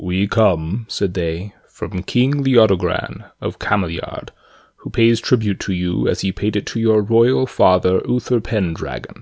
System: none